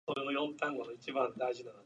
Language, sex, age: English, male, under 19